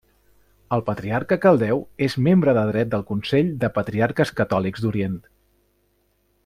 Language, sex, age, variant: Catalan, male, 19-29, Central